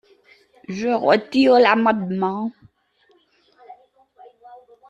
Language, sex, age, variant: French, female, 60-69, Français des départements et régions d'outre-mer